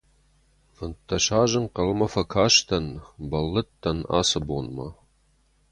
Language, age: Ossetic, 30-39